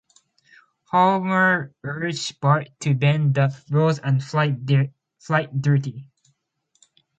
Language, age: English, 19-29